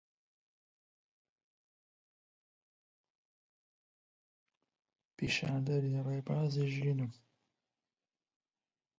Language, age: Central Kurdish, 19-29